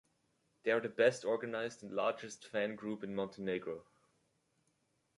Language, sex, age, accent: English, male, 19-29, United States English